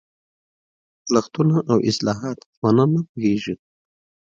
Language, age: Pashto, 19-29